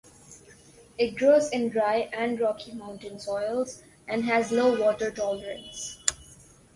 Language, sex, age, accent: English, female, under 19, India and South Asia (India, Pakistan, Sri Lanka)